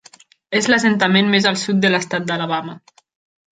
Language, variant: Catalan, Nord-Occidental